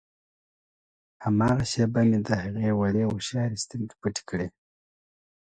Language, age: Pashto, 30-39